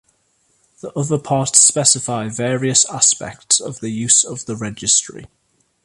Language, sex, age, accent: English, male, 19-29, England English